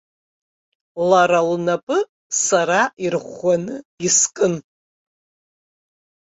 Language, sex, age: Abkhazian, female, 60-69